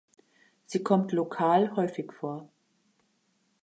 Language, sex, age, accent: German, female, 60-69, Deutschland Deutsch